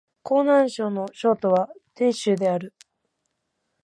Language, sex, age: Japanese, female, under 19